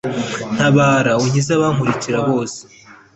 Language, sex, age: Kinyarwanda, male, 19-29